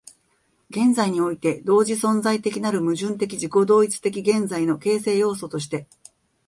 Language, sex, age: Japanese, female, 50-59